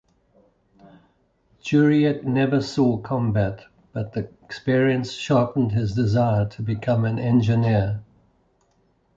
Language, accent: English, Southern African (South Africa, Zimbabwe, Namibia)